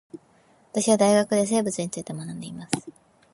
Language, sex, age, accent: Japanese, female, 19-29, 標準語